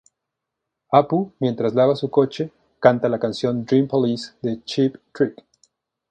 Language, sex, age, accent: Spanish, male, 40-49, México